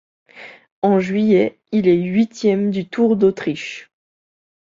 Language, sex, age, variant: French, female, 19-29, Français de métropole